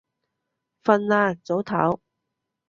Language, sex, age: Cantonese, female, 30-39